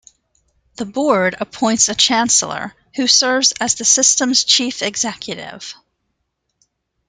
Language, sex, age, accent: English, female, 50-59, United States English